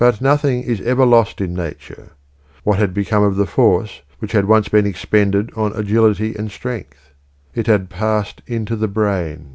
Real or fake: real